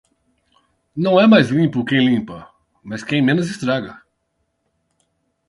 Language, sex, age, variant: Portuguese, male, 40-49, Portuguese (Brasil)